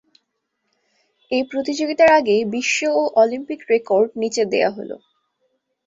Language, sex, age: Bengali, female, 19-29